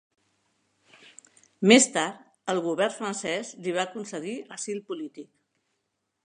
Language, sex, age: Catalan, male, 60-69